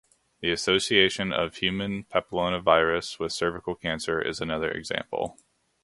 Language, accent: English, United States English